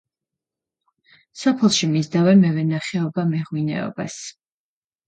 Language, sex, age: Georgian, female, 19-29